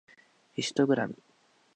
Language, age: Japanese, 19-29